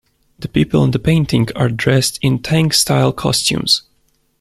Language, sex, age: English, male, 19-29